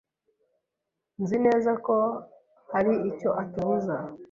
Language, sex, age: Kinyarwanda, female, 19-29